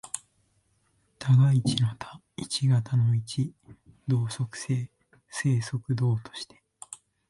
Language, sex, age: Japanese, male, 19-29